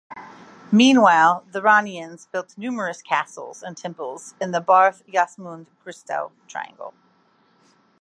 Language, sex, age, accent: English, female, 40-49, United States English